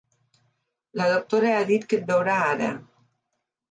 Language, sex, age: Catalan, female, 50-59